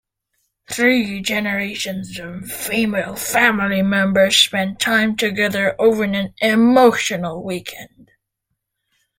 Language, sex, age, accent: English, male, under 19, United States English